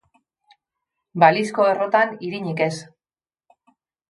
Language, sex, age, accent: Basque, female, 50-59, Mendebalekoa (Araba, Bizkaia, Gipuzkoako mendebaleko herri batzuk)